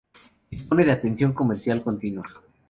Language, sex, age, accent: Spanish, male, 19-29, México